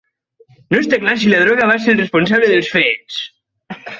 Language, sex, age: Catalan, male, 19-29